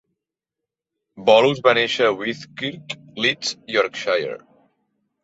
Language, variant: Catalan, Central